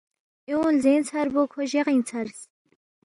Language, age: Balti, 19-29